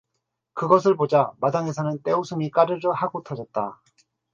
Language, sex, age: Korean, male, 40-49